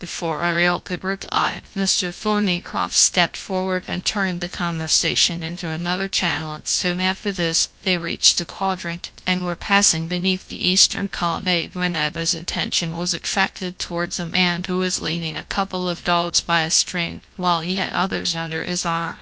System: TTS, GlowTTS